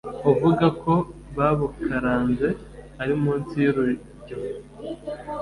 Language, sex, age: Kinyarwanda, male, 19-29